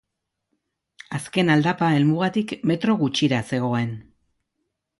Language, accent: Basque, Erdialdekoa edo Nafarra (Gipuzkoa, Nafarroa)